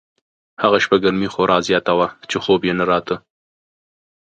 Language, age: Pashto, 30-39